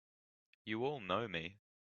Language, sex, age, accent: English, male, under 19, Australian English